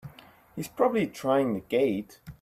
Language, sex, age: English, male, 19-29